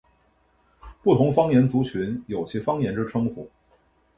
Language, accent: Chinese, 出生地：北京市